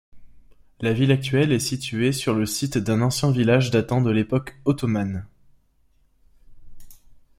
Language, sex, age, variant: French, male, 19-29, Français de métropole